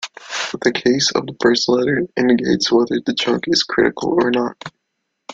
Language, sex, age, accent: English, male, 19-29, United States English